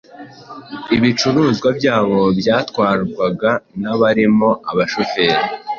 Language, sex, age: Kinyarwanda, male, 19-29